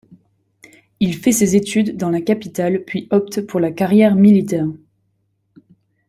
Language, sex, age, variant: French, female, 19-29, Français de métropole